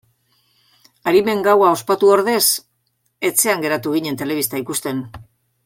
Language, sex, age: Basque, female, 60-69